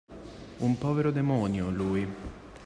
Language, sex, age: Italian, male, 19-29